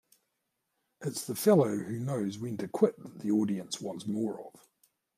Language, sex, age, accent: English, male, 50-59, New Zealand English